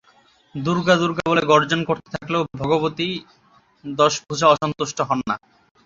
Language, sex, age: Bengali, male, 19-29